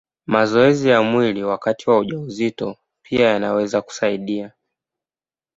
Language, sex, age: Swahili, male, 19-29